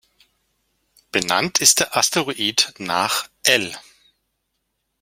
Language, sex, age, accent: German, male, 50-59, Deutschland Deutsch